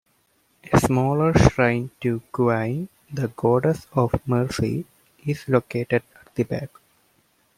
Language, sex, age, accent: English, male, 19-29, United States English